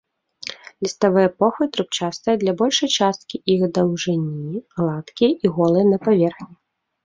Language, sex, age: Belarusian, female, 19-29